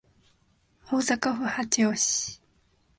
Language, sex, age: Japanese, female, 19-29